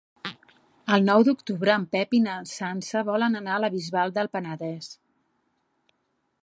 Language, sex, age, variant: Catalan, female, 50-59, Central